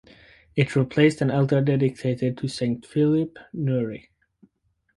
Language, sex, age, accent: English, male, under 19, United States English